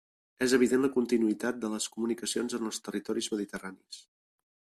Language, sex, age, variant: Catalan, male, 50-59, Central